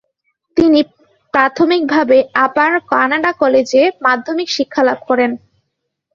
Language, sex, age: Bengali, female, 19-29